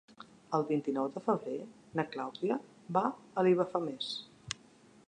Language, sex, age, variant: Catalan, female, 60-69, Central